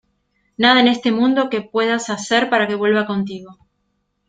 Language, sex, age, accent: Spanish, female, 40-49, Rioplatense: Argentina, Uruguay, este de Bolivia, Paraguay